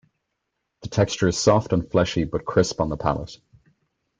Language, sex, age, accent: English, male, 19-29, Irish English